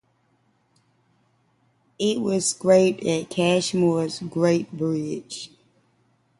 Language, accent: English, United States English